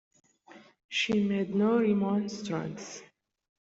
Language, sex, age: English, female, 19-29